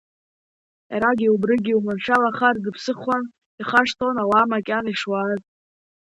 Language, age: Abkhazian, under 19